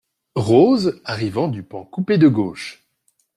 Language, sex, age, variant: French, male, 40-49, Français de métropole